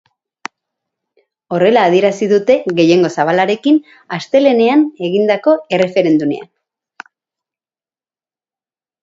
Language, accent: Basque, Mendebalekoa (Araba, Bizkaia, Gipuzkoako mendebaleko herri batzuk)